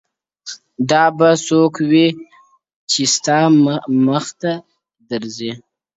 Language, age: Pashto, 19-29